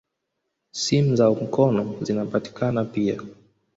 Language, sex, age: Swahili, male, 19-29